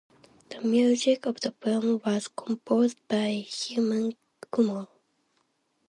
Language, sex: English, female